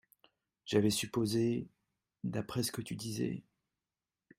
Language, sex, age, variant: French, male, 30-39, Français de métropole